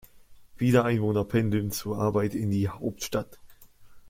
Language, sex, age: German, male, under 19